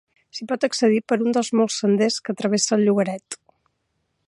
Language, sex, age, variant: Catalan, female, 50-59, Central